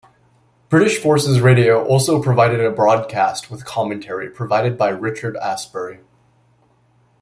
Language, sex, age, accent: English, male, 19-29, United States English